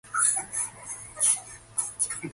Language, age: English, 19-29